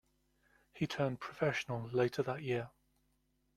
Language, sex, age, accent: English, male, 50-59, England English